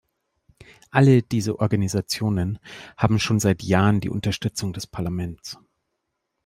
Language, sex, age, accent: German, male, 30-39, Deutschland Deutsch